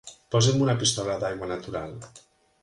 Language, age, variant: Catalan, 40-49, Nord-Occidental